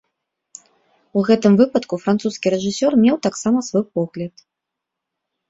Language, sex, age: Belarusian, female, 40-49